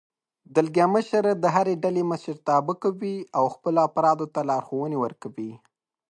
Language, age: Pashto, 19-29